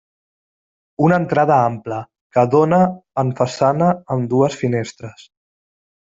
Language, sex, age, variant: Catalan, male, 30-39, Central